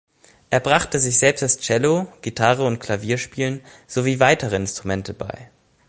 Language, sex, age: German, male, 19-29